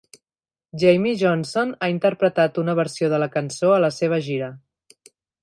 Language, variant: Catalan, Central